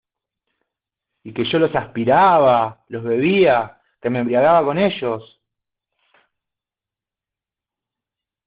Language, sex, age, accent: Spanish, male, 40-49, Rioplatense: Argentina, Uruguay, este de Bolivia, Paraguay